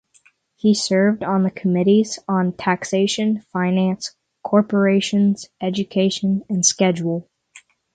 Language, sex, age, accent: English, male, under 19, United States English